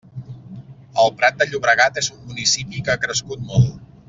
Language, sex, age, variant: Catalan, male, 30-39, Central